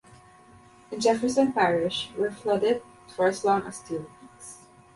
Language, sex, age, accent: English, female, 19-29, Filipino